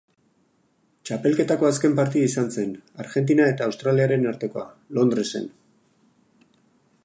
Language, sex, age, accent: Basque, male, 40-49, Erdialdekoa edo Nafarra (Gipuzkoa, Nafarroa)